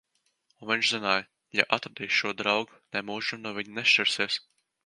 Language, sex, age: Latvian, male, under 19